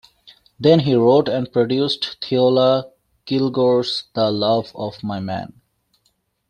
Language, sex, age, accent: English, male, 19-29, England English